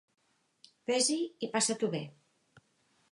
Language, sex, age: Catalan, female, 60-69